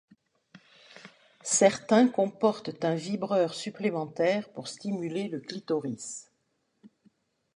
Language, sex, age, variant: French, female, 60-69, Français de métropole